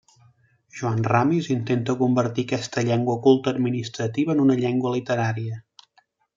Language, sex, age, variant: Catalan, male, 30-39, Central